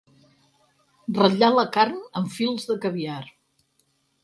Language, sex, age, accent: Catalan, female, 60-69, Empordanès